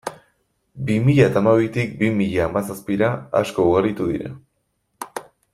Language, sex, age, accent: Basque, male, 19-29, Erdialdekoa edo Nafarra (Gipuzkoa, Nafarroa)